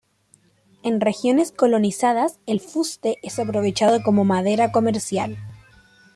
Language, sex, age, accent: Spanish, female, under 19, Chileno: Chile, Cuyo